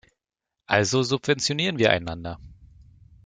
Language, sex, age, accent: German, male, 30-39, Deutschland Deutsch